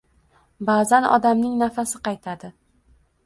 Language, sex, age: Uzbek, female, 19-29